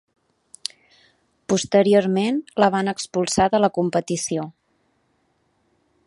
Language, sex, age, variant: Catalan, female, 30-39, Central